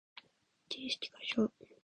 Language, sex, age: Japanese, female, under 19